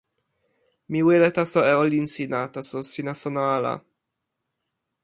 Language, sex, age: Toki Pona, male, under 19